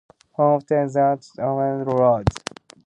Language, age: English, under 19